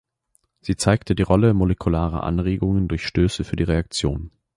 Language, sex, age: German, male, 19-29